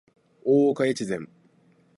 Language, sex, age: Japanese, male, 19-29